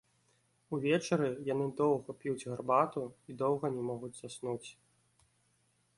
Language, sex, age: Belarusian, male, 19-29